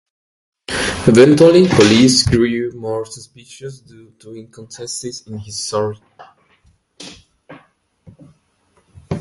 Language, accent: English, United States English